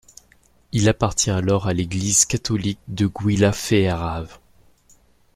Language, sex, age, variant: French, male, under 19, Français de métropole